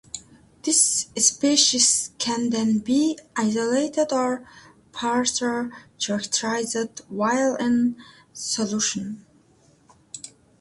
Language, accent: English, United States English